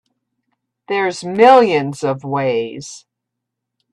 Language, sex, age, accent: English, female, 60-69, United States English